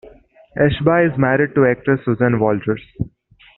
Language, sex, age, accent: English, male, 19-29, India and South Asia (India, Pakistan, Sri Lanka)